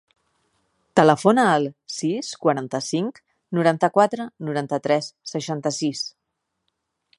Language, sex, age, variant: Catalan, female, 30-39, Central